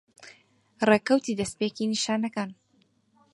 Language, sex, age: Central Kurdish, female, 19-29